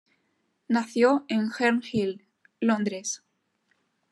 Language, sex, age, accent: Spanish, female, under 19, España: Norte peninsular (Asturias, Castilla y León, Cantabria, País Vasco, Navarra, Aragón, La Rioja, Guadalajara, Cuenca)